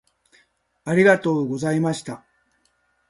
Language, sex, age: Japanese, male, 60-69